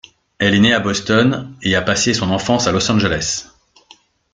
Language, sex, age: French, male, 40-49